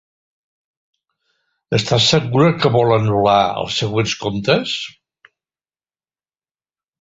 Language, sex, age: Catalan, male, 70-79